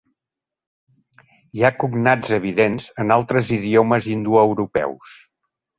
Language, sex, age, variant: Catalan, male, 50-59, Central